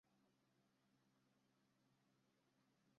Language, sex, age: Swahili, female, 19-29